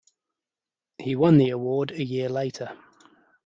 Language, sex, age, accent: English, male, 30-39, England English